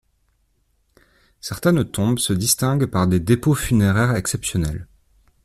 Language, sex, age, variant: French, male, 19-29, Français de métropole